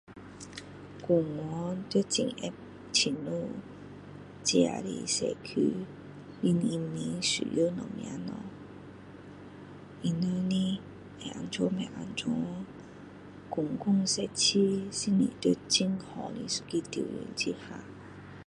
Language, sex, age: Min Dong Chinese, female, 40-49